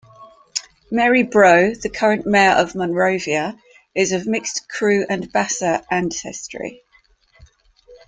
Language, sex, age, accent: English, female, 50-59, England English